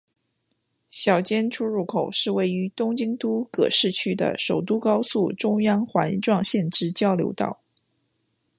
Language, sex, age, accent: Chinese, female, 30-39, 出生地：广东省